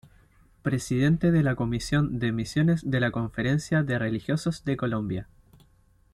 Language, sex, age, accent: Spanish, male, 19-29, Chileno: Chile, Cuyo